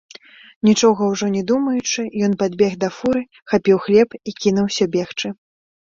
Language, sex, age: Belarusian, male, under 19